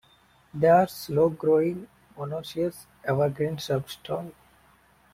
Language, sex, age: English, male, 19-29